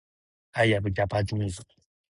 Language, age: English, 19-29